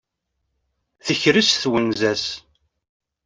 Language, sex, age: Kabyle, male, 40-49